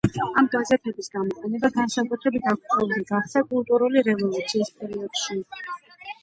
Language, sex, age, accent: Georgian, female, 40-49, ჩვეულებრივი